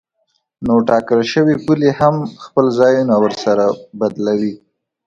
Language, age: Pashto, 19-29